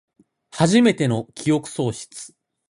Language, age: Japanese, 19-29